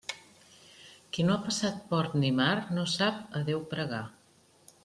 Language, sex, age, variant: Catalan, female, 50-59, Central